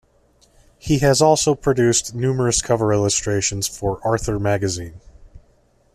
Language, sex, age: English, male, 30-39